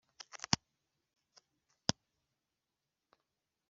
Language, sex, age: Kinyarwanda, female, 19-29